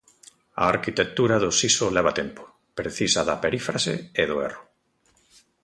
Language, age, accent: Galician, 50-59, Atlántico (seseo e gheada)